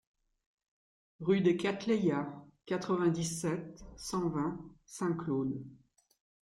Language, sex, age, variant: French, female, 60-69, Français de métropole